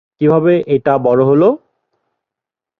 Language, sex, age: Bengali, male, 30-39